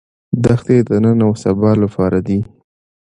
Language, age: Pashto, 19-29